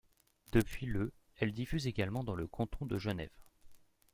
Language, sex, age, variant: French, male, 19-29, Français de métropole